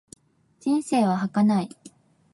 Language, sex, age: Japanese, female, 19-29